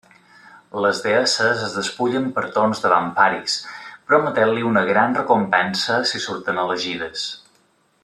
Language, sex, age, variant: Catalan, male, 30-39, Balear